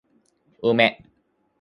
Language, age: Japanese, 30-39